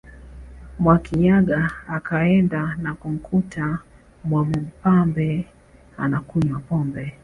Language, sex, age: Swahili, female, 30-39